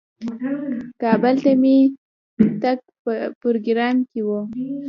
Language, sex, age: Pashto, female, under 19